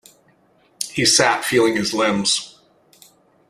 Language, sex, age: English, male, 50-59